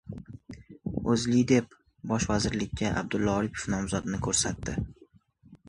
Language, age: Uzbek, 19-29